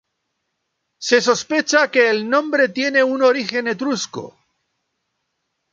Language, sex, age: Spanish, female, 70-79